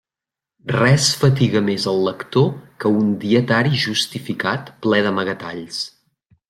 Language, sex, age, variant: Catalan, male, 40-49, Central